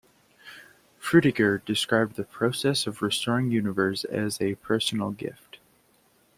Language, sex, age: English, male, 19-29